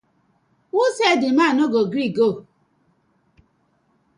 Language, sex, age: Nigerian Pidgin, female, 40-49